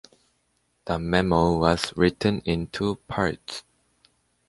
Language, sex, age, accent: English, male, under 19, United States English